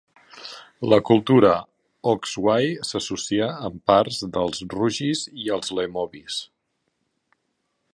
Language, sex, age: Catalan, male, 40-49